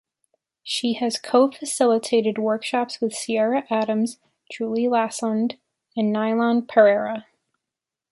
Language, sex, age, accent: English, female, 19-29, United States English